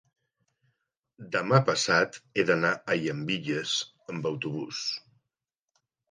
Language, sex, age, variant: Catalan, male, 40-49, Central